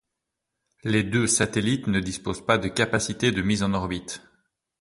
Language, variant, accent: French, Français d'Europe, Français de Belgique